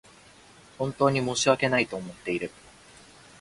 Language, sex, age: Japanese, male, 19-29